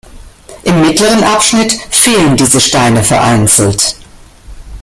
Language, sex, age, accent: German, female, 60-69, Deutschland Deutsch